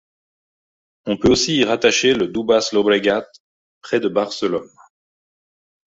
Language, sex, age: French, male, 30-39